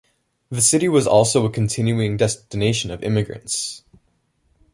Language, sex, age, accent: English, male, under 19, United States English